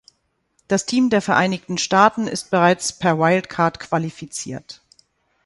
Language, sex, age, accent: German, female, 50-59, Deutschland Deutsch